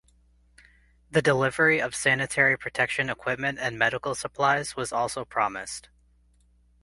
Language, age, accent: English, 19-29, United States English